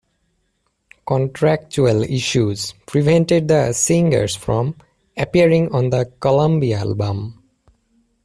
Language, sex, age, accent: English, male, 19-29, United States English